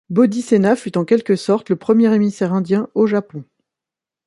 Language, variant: French, Français de métropole